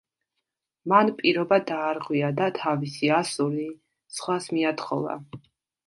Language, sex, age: Georgian, female, 30-39